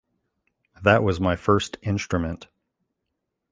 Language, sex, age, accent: English, male, 40-49, United States English